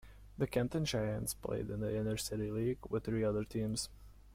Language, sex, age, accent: English, male, under 19, United States English